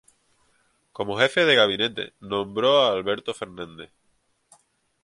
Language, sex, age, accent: Spanish, male, 19-29, España: Islas Canarias